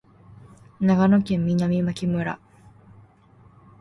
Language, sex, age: Japanese, female, 19-29